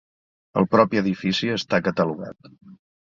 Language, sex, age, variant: Catalan, male, 50-59, Central